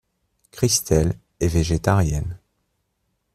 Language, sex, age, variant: French, male, 30-39, Français de métropole